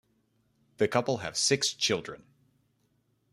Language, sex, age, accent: English, male, 30-39, United States English